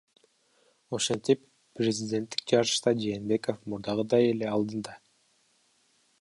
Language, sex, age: Kyrgyz, male, 19-29